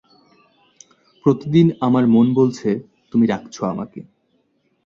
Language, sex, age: Bengali, male, 19-29